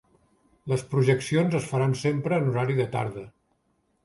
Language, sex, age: Catalan, male, 70-79